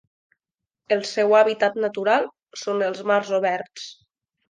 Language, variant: Catalan, Nord-Occidental